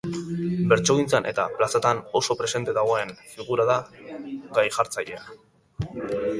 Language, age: Basque, under 19